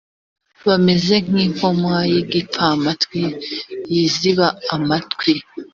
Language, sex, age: Kinyarwanda, female, 30-39